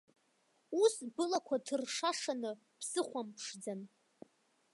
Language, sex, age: Abkhazian, female, under 19